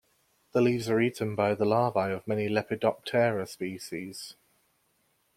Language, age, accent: English, 19-29, England English